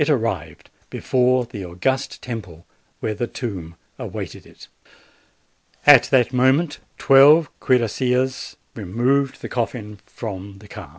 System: none